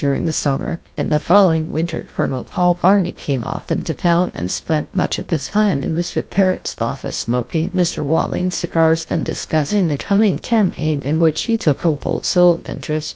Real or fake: fake